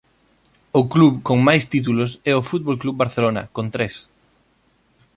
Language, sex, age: Galician, male, 30-39